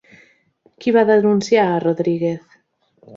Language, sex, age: Catalan, female, 30-39